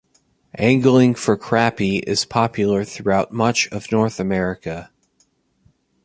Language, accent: English, United States English